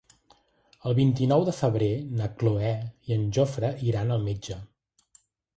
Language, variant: Catalan, Central